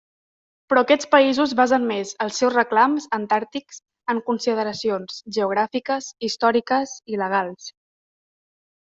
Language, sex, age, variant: Catalan, female, 19-29, Central